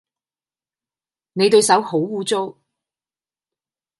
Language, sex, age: Cantonese, female, 40-49